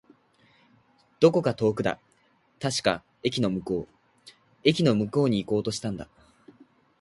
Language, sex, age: Japanese, male, 19-29